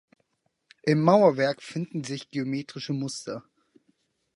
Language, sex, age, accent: German, male, 19-29, Deutschland Deutsch